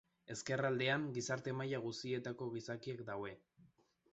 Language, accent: Basque, Erdialdekoa edo Nafarra (Gipuzkoa, Nafarroa)